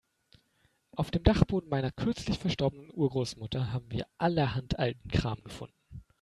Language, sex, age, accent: German, male, 19-29, Deutschland Deutsch